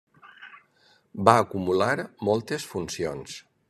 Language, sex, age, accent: Catalan, male, 50-59, valencià